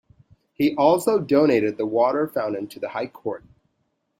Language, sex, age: English, male, 19-29